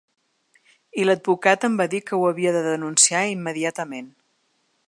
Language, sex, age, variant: Catalan, female, 40-49, Central